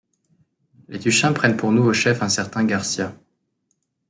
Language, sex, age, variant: French, male, 19-29, Français de métropole